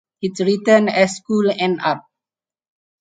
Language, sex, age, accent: English, male, 40-49, Malaysian English